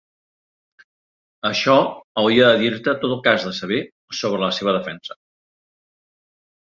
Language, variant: Catalan, Central